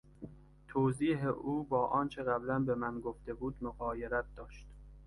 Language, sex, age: Persian, male, 19-29